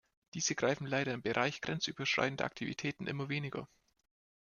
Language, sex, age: German, male, 19-29